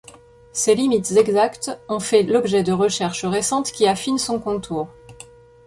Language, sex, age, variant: French, female, 30-39, Français de métropole